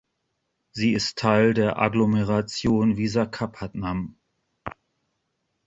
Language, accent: German, Deutschland Deutsch